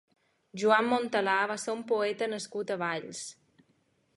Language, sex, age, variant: Catalan, female, 19-29, Balear